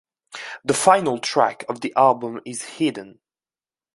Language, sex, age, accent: English, male, 19-29, England English